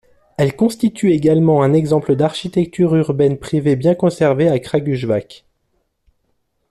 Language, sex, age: French, male, 40-49